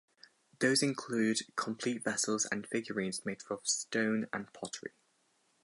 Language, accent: English, England English